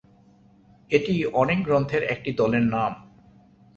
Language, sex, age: Bengali, male, 30-39